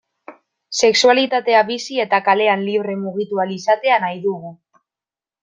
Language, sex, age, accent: Basque, female, 19-29, Mendebalekoa (Araba, Bizkaia, Gipuzkoako mendebaleko herri batzuk)